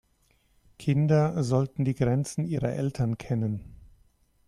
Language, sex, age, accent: German, male, 50-59, Deutschland Deutsch